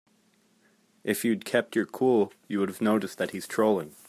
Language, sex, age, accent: English, male, 19-29, United States English